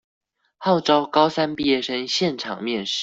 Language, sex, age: Chinese, female, 19-29